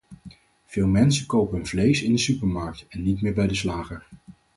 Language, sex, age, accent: Dutch, male, 40-49, Nederlands Nederlands